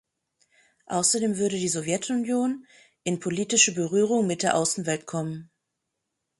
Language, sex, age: German, female, 30-39